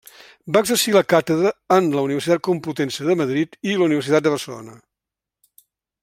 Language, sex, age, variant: Catalan, male, 70-79, Central